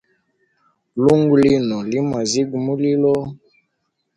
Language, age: Hemba, 19-29